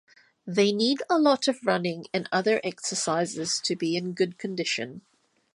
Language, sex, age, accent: English, female, 30-39, New Zealand English